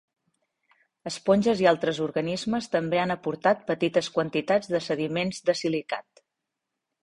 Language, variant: Catalan, Central